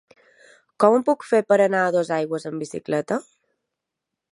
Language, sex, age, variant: Catalan, female, 19-29, Balear